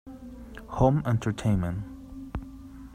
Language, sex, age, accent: Spanish, male, 30-39, México